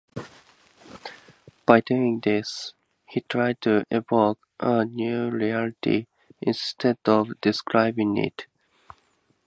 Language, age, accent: English, 19-29, United States English